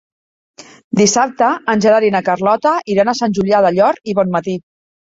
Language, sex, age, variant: Catalan, female, 40-49, Central